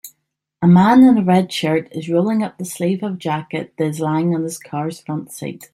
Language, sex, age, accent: English, female, 30-39, Irish English